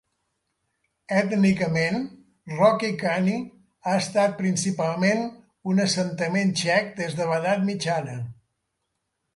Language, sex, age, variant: Catalan, male, 70-79, Central